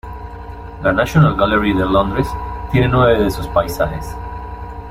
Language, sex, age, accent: Spanish, male, 30-39, Andino-Pacífico: Colombia, Perú, Ecuador, oeste de Bolivia y Venezuela andina